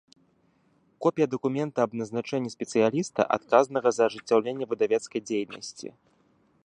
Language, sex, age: Belarusian, male, 19-29